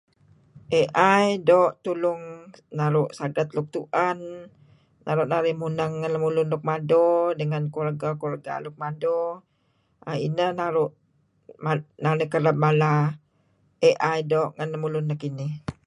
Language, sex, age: Kelabit, female, 60-69